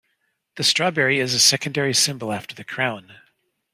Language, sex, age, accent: English, male, 60-69, United States English